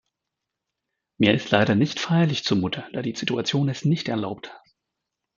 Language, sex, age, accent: German, male, 30-39, Deutschland Deutsch